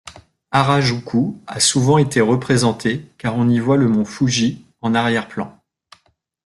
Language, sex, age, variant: French, male, 40-49, Français de métropole